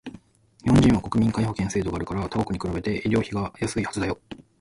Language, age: Japanese, 30-39